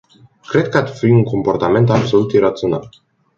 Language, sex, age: Romanian, male, 19-29